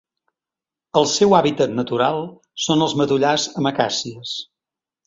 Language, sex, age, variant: Catalan, male, 60-69, Central